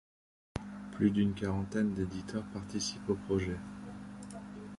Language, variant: French, Français de métropole